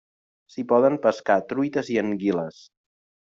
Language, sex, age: Catalan, male, 40-49